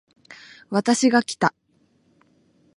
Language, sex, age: Japanese, female, 19-29